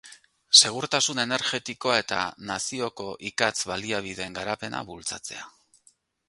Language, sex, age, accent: Basque, male, 40-49, Erdialdekoa edo Nafarra (Gipuzkoa, Nafarroa)